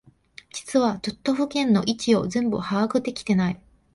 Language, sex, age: Japanese, female, 19-29